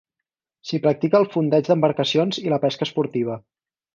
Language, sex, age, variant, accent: Catalan, male, 19-29, Central, central